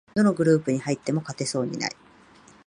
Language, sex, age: Japanese, female, 50-59